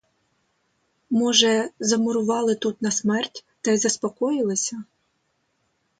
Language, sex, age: Ukrainian, female, 30-39